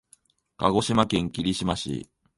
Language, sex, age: Japanese, male, 19-29